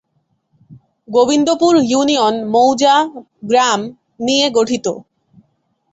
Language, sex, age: Bengali, female, under 19